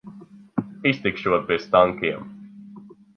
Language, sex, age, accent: Latvian, male, 19-29, Rigas